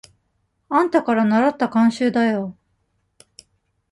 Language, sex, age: Japanese, female, 40-49